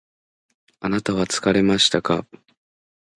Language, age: Japanese, 19-29